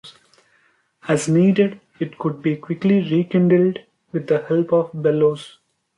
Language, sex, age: English, male, 19-29